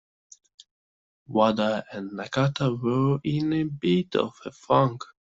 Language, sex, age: English, male, 19-29